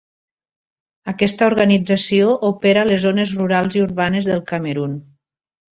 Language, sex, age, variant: Catalan, female, 40-49, Nord-Occidental